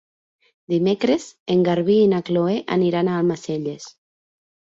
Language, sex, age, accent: Catalan, female, 19-29, central; nord-occidental